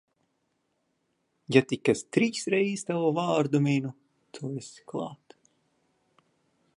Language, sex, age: Latvian, male, 19-29